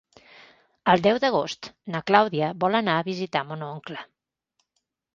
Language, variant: Catalan, Central